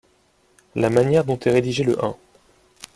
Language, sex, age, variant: French, male, 19-29, Français de métropole